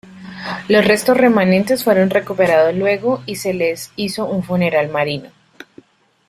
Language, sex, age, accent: Spanish, female, 30-39, Caribe: Cuba, Venezuela, Puerto Rico, República Dominicana, Panamá, Colombia caribeña, México caribeño, Costa del golfo de México